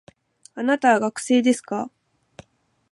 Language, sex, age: Japanese, female, 19-29